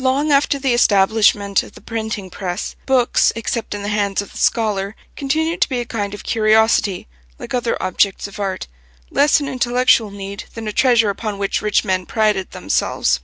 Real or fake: real